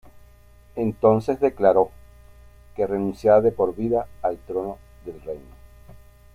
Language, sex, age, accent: Spanish, male, 50-59, Caribe: Cuba, Venezuela, Puerto Rico, República Dominicana, Panamá, Colombia caribeña, México caribeño, Costa del golfo de México